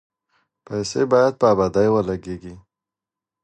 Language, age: Pashto, 19-29